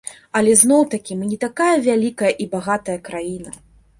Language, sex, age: Belarusian, female, 30-39